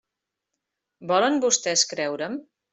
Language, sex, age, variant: Catalan, female, 50-59, Central